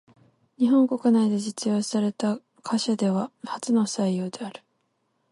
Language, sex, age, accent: Japanese, female, 19-29, 関西弁